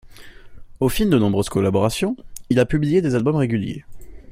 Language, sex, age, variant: French, male, under 19, Français de métropole